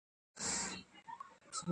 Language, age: English, 19-29